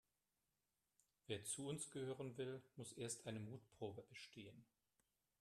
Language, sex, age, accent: German, male, 50-59, Deutschland Deutsch